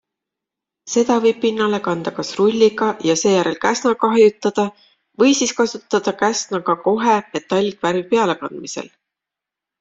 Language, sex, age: Estonian, female, 50-59